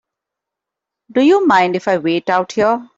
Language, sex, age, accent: English, female, 30-39, India and South Asia (India, Pakistan, Sri Lanka)